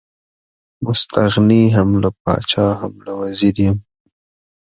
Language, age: Pashto, 19-29